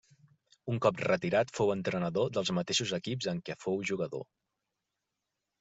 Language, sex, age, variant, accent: Catalan, male, 30-39, Central, central